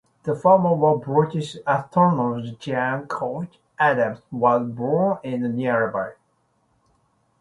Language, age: English, 50-59